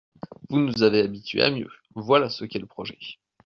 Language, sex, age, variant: French, male, 30-39, Français de métropole